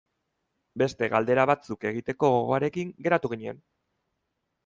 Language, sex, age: Basque, male, 30-39